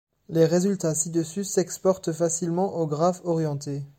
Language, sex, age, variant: French, male, under 19, Français de métropole